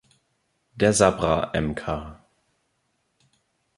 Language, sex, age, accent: German, male, 19-29, Deutschland Deutsch